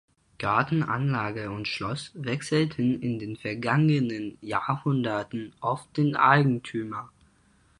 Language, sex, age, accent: German, male, under 19, Deutschland Deutsch